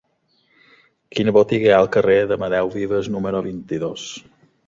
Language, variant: Catalan, Balear